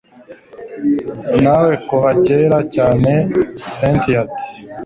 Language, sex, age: Kinyarwanda, male, 19-29